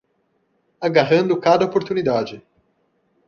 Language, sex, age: Portuguese, male, 30-39